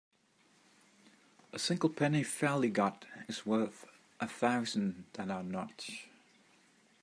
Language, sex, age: English, male, 30-39